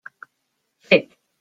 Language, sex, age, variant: Catalan, female, 40-49, Central